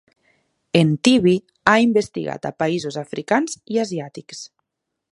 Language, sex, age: Catalan, female, 19-29